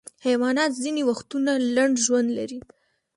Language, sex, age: Pashto, female, under 19